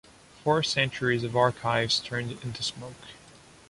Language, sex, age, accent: English, male, 19-29, Canadian English